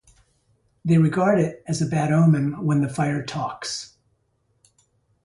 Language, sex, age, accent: English, male, 70-79, United States English